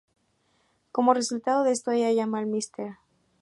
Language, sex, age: Spanish, female, 19-29